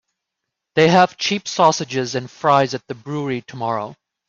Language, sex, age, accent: English, male, 30-39, United States English